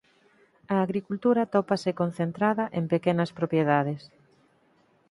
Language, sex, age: Galician, female, 50-59